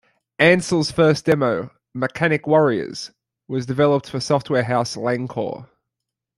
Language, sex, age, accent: English, male, 19-29, Australian English